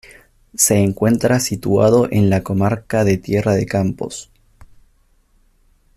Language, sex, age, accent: Spanish, male, 19-29, Rioplatense: Argentina, Uruguay, este de Bolivia, Paraguay